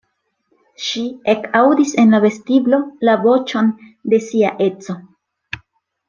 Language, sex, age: Esperanto, female, 40-49